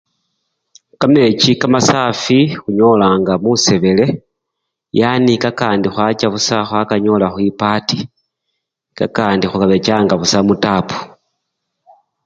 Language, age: Luyia, 50-59